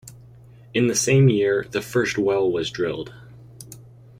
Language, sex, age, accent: English, male, under 19, United States English